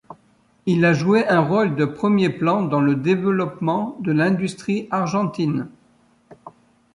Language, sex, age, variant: French, male, 60-69, Français de métropole